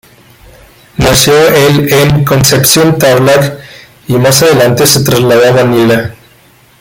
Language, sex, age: Spanish, male, 19-29